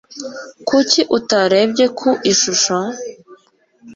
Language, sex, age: Kinyarwanda, female, 19-29